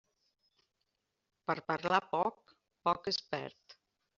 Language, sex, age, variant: Catalan, female, 60-69, Balear